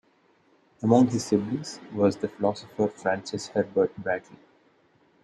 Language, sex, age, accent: English, male, 19-29, India and South Asia (India, Pakistan, Sri Lanka)